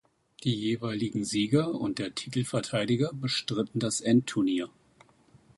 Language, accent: German, Deutschland Deutsch